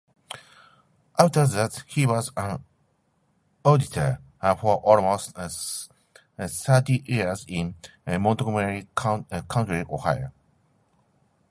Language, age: English, 50-59